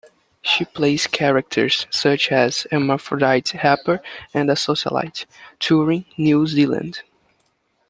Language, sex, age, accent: English, male, 19-29, United States English